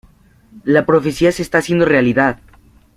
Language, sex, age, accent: Spanish, male, 19-29, España: Norte peninsular (Asturias, Castilla y León, Cantabria, País Vasco, Navarra, Aragón, La Rioja, Guadalajara, Cuenca)